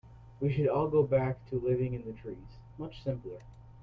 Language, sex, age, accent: English, male, 19-29, United States English